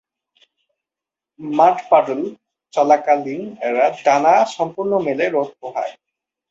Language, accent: Bengali, Bangladeshi